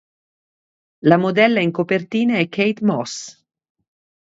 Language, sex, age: Italian, female, 40-49